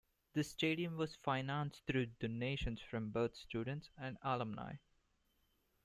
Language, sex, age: English, male, 19-29